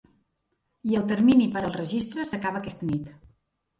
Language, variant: Catalan, Central